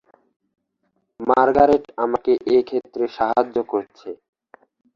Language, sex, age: Bengali, male, 40-49